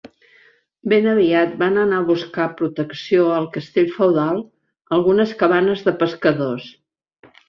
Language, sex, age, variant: Catalan, female, 60-69, Central